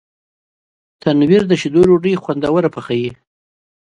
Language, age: Pashto, 40-49